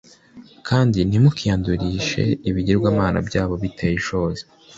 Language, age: Kinyarwanda, 19-29